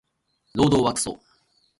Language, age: Japanese, 19-29